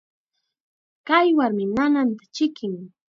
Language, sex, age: Chiquián Ancash Quechua, female, 19-29